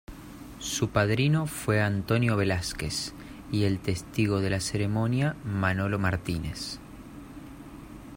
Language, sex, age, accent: Spanish, male, 19-29, Rioplatense: Argentina, Uruguay, este de Bolivia, Paraguay